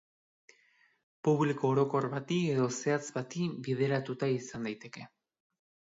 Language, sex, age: Basque, male, 30-39